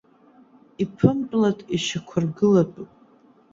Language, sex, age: Abkhazian, female, 40-49